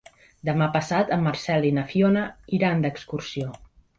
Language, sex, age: Catalan, female, 40-49